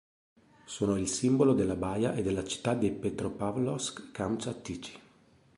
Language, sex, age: Italian, male, 40-49